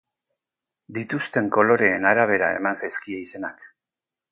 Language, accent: Basque, Mendebalekoa (Araba, Bizkaia, Gipuzkoako mendebaleko herri batzuk)